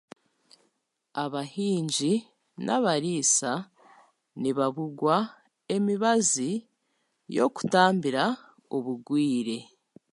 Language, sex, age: Chiga, female, 30-39